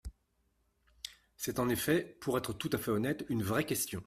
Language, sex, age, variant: French, male, 50-59, Français de métropole